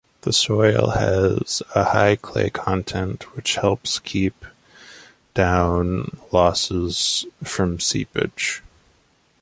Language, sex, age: English, male, 19-29